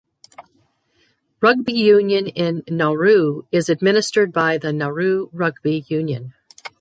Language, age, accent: English, 60-69, United States English